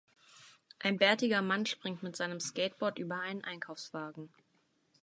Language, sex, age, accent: German, female, 19-29, Deutschland Deutsch